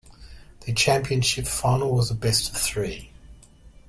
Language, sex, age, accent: English, male, 50-59, Australian English